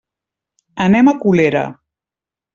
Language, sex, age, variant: Catalan, female, 40-49, Central